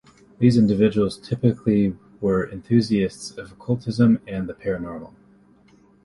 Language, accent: English, United States English